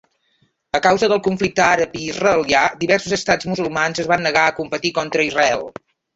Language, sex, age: Catalan, female, 60-69